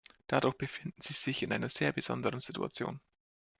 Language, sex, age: German, male, 19-29